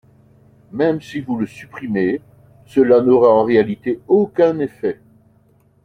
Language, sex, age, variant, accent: French, male, 50-59, Français d'Europe, Français de Belgique